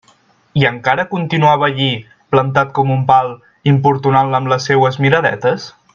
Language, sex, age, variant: Catalan, male, 19-29, Central